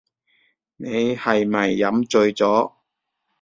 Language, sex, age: Cantonese, male, 30-39